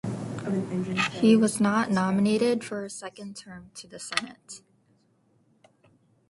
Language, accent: English, United States English